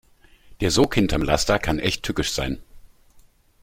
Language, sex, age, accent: German, male, 50-59, Deutschland Deutsch